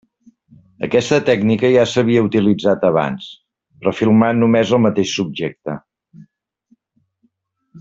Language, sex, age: Catalan, male, 50-59